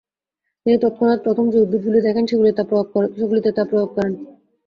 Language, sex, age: Bengali, female, 19-29